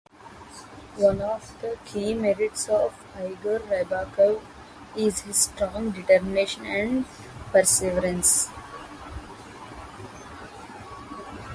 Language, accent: English, India and South Asia (India, Pakistan, Sri Lanka)